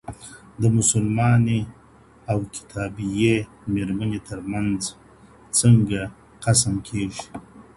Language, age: Pashto, 40-49